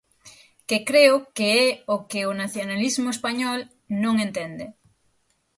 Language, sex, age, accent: Galician, female, 30-39, Atlántico (seseo e gheada); Normativo (estándar)